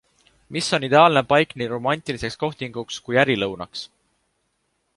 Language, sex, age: Estonian, male, 19-29